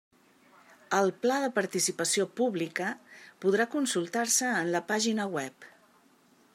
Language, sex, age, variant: Catalan, female, 50-59, Central